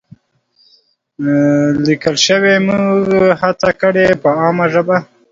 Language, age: Pashto, 19-29